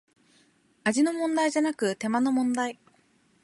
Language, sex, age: Japanese, female, 19-29